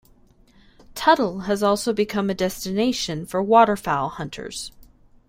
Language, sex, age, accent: English, female, 30-39, United States English